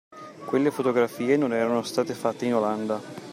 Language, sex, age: Italian, male, 30-39